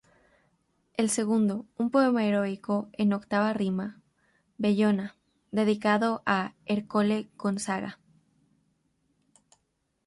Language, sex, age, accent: Spanish, female, under 19, América central